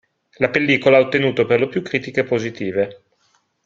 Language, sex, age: Italian, male, 40-49